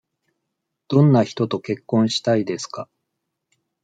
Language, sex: Japanese, male